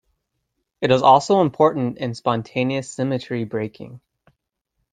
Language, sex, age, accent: English, male, 30-39, United States English